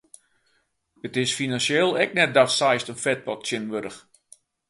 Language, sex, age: Western Frisian, male, 50-59